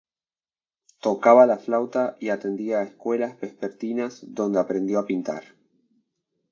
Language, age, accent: Spanish, 19-29, Rioplatense: Argentina, Uruguay, este de Bolivia, Paraguay